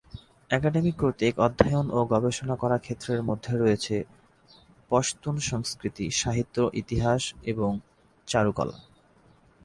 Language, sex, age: Bengali, male, 19-29